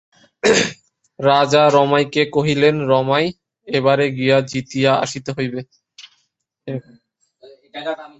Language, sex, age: Bengali, male, 19-29